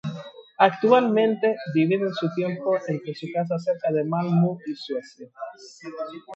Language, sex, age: Spanish, male, 19-29